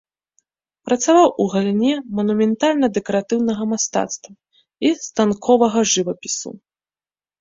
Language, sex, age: Belarusian, female, 19-29